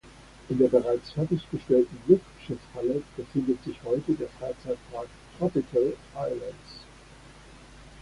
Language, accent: German, Deutschland Deutsch